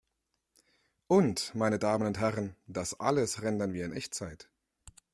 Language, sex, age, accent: German, male, 30-39, Deutschland Deutsch